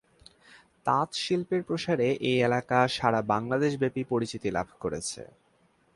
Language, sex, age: Bengali, male, 19-29